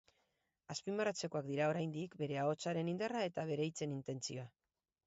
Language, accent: Basque, Mendebalekoa (Araba, Bizkaia, Gipuzkoako mendebaleko herri batzuk)